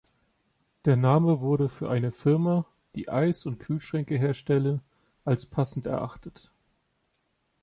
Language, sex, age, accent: German, male, 30-39, Deutschland Deutsch